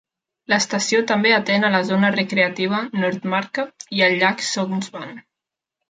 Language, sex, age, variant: Catalan, female, 19-29, Nord-Occidental